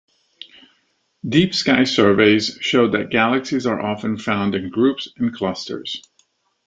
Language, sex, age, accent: English, male, 40-49, United States English